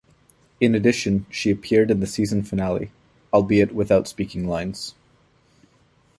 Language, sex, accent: English, male, Canadian English